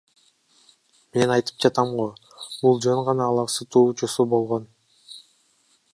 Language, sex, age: Kyrgyz, male, 19-29